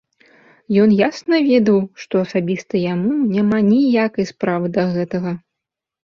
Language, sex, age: Belarusian, female, 30-39